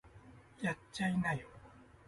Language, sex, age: Japanese, male, 30-39